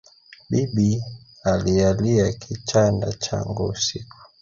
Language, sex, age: Swahili, male, 30-39